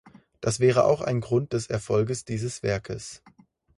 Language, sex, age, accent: German, male, 19-29, Deutschland Deutsch